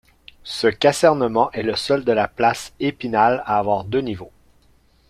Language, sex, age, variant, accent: French, male, 30-39, Français d'Amérique du Nord, Français du Canada